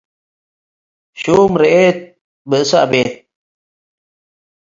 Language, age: Tigre, 30-39